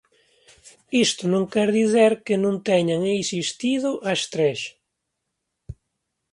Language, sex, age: Galician, male, 40-49